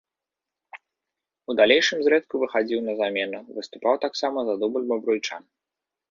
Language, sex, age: Belarusian, male, 30-39